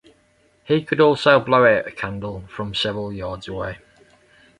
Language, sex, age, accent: English, male, 40-49, England English